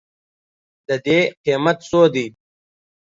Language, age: Pashto, 19-29